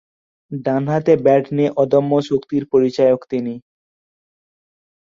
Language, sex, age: Bengali, male, 19-29